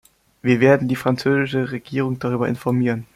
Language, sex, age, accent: German, male, under 19, Deutschland Deutsch